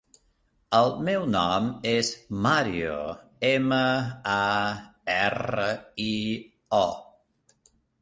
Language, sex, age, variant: Catalan, male, 50-59, Central